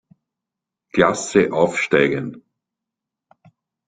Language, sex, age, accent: German, male, 50-59, Österreichisches Deutsch